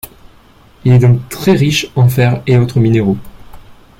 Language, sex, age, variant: French, male, 19-29, Français des départements et régions d'outre-mer